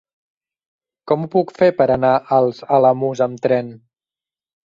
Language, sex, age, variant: Catalan, male, 30-39, Central